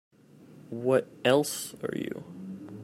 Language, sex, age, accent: English, male, 19-29, United States English